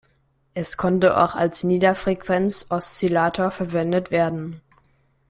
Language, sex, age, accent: German, male, under 19, Deutschland Deutsch